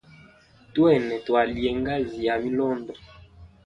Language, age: Hemba, 19-29